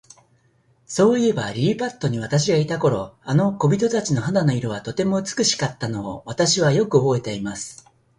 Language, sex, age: Japanese, male, 60-69